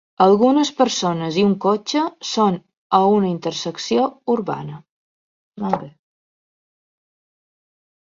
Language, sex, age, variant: Catalan, female, 30-39, Balear